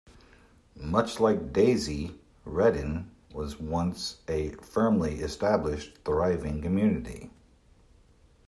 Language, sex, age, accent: English, male, 50-59, United States English